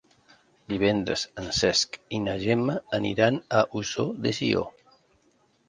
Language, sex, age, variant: Catalan, male, 40-49, Central